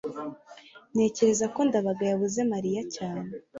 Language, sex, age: Kinyarwanda, female, 19-29